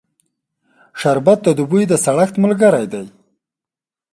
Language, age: Pashto, 19-29